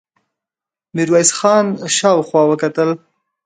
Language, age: Pashto, 19-29